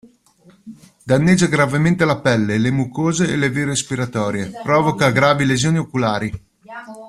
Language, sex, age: Italian, male, 50-59